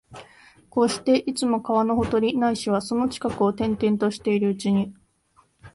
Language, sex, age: Japanese, female, 19-29